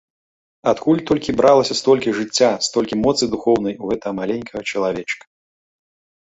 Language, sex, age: Belarusian, male, 40-49